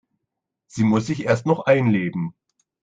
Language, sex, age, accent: German, male, 30-39, Deutschland Deutsch